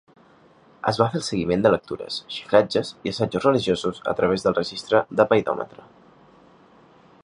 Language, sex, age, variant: Catalan, male, 19-29, Central